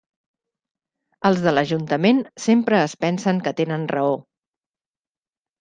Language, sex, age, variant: Catalan, female, 40-49, Central